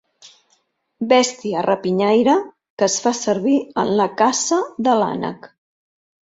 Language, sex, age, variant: Catalan, female, 40-49, Central